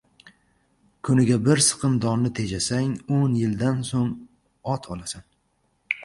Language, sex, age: Uzbek, male, 19-29